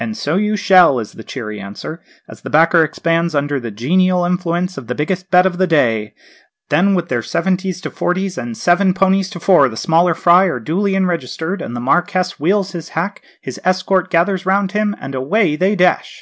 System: none